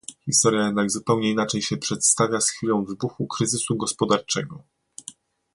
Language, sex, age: Polish, male, 30-39